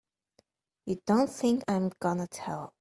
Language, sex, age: English, female, 19-29